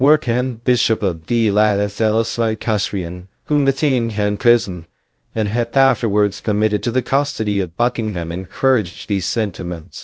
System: TTS, VITS